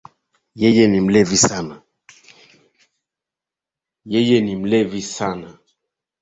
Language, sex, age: Swahili, male, 30-39